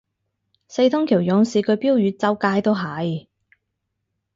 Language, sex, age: Cantonese, female, 30-39